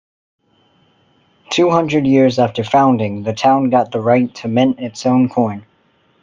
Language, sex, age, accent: English, male, 19-29, United States English